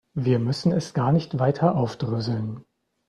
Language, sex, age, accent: German, male, 30-39, Deutschland Deutsch